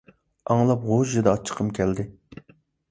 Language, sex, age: Uyghur, male, 19-29